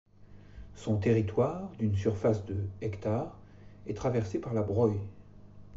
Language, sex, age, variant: French, male, 40-49, Français de métropole